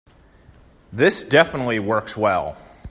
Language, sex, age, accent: English, male, 30-39, United States English